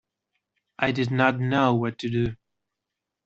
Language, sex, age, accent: English, male, 19-29, United States English